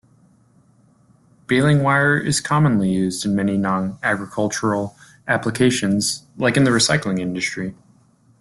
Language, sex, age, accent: English, male, 19-29, United States English